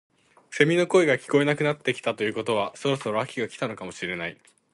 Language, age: Japanese, 19-29